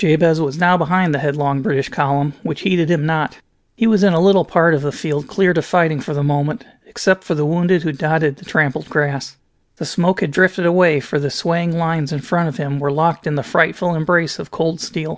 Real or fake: real